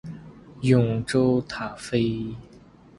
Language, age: Chinese, 19-29